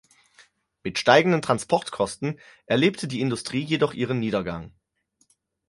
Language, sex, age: German, male, 30-39